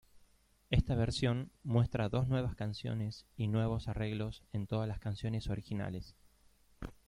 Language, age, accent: Spanish, 30-39, Rioplatense: Argentina, Uruguay, este de Bolivia, Paraguay